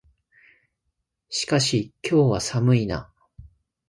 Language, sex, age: Japanese, male, 30-39